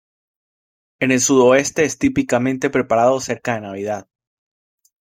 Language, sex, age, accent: Spanish, male, 30-39, Caribe: Cuba, Venezuela, Puerto Rico, República Dominicana, Panamá, Colombia caribeña, México caribeño, Costa del golfo de México